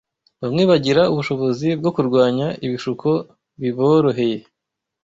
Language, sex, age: Kinyarwanda, male, 19-29